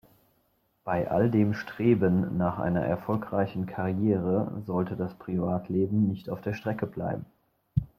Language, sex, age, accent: German, male, 40-49, Deutschland Deutsch